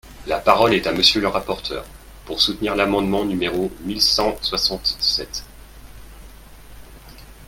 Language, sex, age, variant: French, male, 30-39, Français de métropole